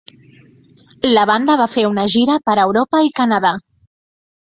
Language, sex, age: Catalan, female, 30-39